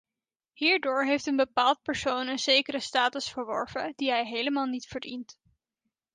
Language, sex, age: Dutch, female, 19-29